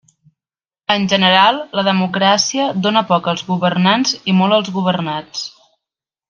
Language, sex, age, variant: Catalan, female, 19-29, Central